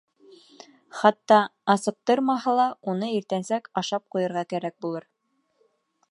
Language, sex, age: Bashkir, female, 19-29